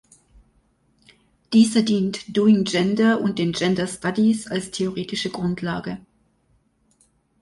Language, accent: German, Österreichisches Deutsch